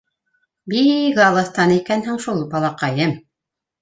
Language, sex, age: Bashkir, female, 50-59